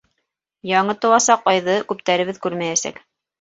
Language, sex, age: Bashkir, female, 40-49